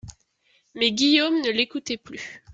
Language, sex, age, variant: French, female, 19-29, Français de métropole